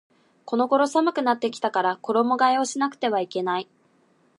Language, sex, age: Japanese, female, 19-29